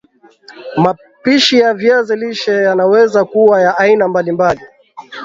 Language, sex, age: Swahili, male, 19-29